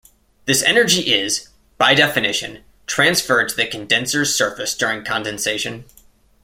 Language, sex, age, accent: English, male, 19-29, United States English